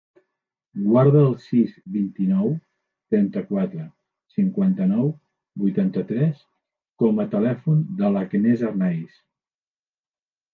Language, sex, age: Catalan, male, 60-69